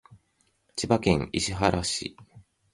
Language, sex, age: Japanese, male, 30-39